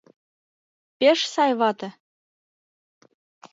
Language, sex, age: Mari, female, 19-29